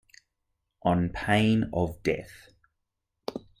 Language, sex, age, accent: English, male, 30-39, Australian English